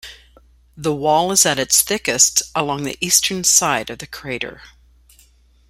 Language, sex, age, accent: English, female, 50-59, United States English